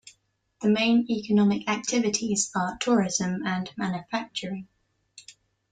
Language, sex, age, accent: English, female, under 19, England English